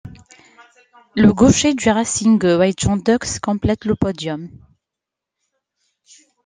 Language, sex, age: French, female, 19-29